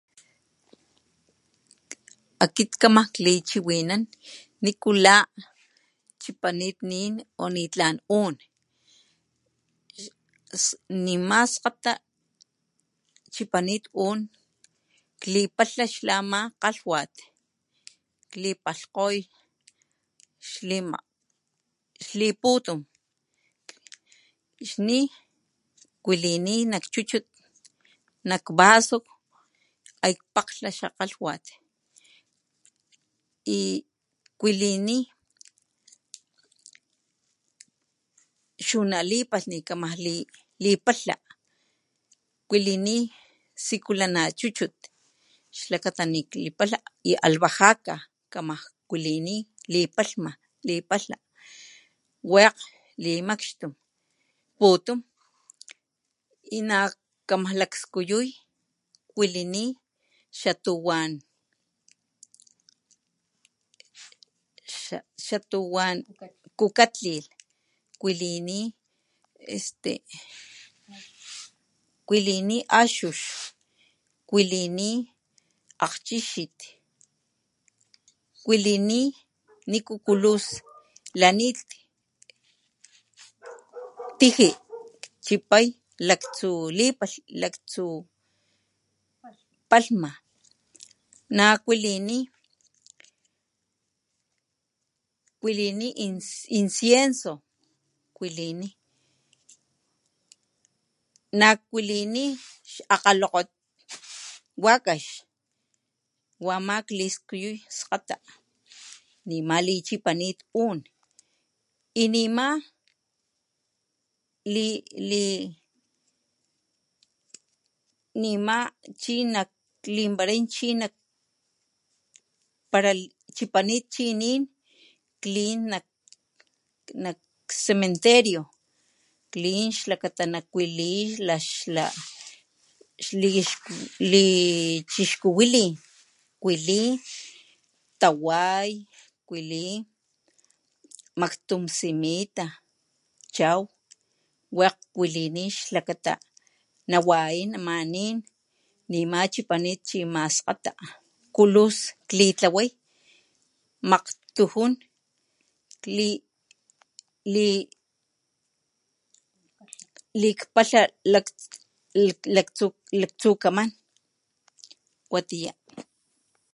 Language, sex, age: Papantla Totonac, male, 60-69